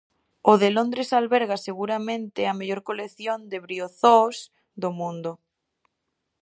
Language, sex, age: Galician, female, 19-29